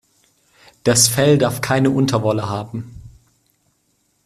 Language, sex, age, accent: German, male, 19-29, Deutschland Deutsch